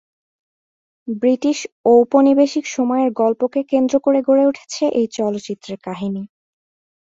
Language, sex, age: Bengali, female, 19-29